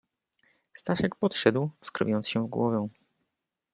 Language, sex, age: Polish, male, 30-39